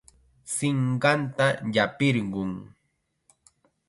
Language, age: Chiquián Ancash Quechua, 19-29